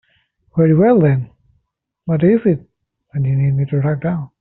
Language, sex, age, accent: English, male, 19-29, India and South Asia (India, Pakistan, Sri Lanka)